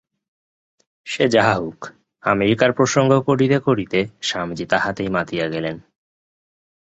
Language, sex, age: Bengali, male, 19-29